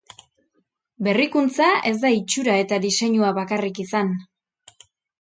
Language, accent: Basque, Erdialdekoa edo Nafarra (Gipuzkoa, Nafarroa)